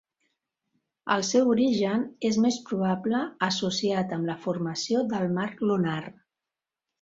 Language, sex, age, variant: Catalan, female, 60-69, Central